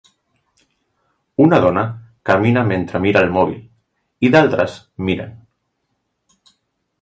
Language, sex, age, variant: Catalan, male, 40-49, Central